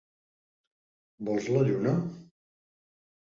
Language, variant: Catalan, Central